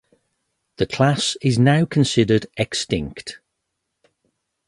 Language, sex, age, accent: English, male, 40-49, England English